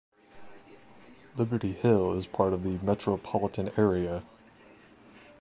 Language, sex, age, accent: English, male, 19-29, United States English